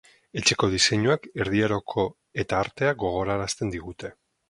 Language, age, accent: Basque, 40-49, Mendebalekoa (Araba, Bizkaia, Gipuzkoako mendebaleko herri batzuk)